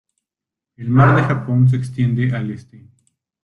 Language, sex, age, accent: Spanish, male, 30-39, México